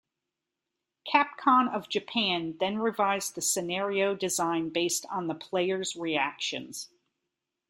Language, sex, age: English, female, 50-59